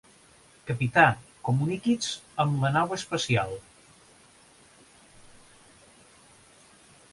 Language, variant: Catalan, Balear